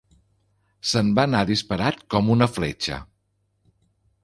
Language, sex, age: Catalan, male, 40-49